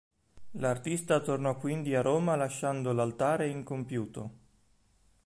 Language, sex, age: Italian, male, 19-29